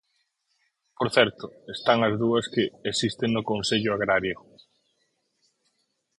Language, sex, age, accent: Galician, male, 30-39, Central (gheada)